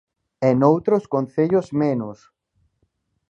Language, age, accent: Galician, under 19, Oriental (común en zona oriental)